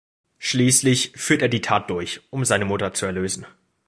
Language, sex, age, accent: German, male, under 19, Deutschland Deutsch